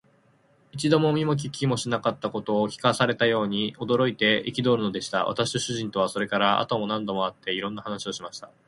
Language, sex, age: Japanese, male, 19-29